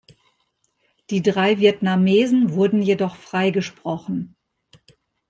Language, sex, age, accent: German, female, 50-59, Deutschland Deutsch